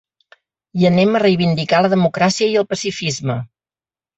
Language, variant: Catalan, Central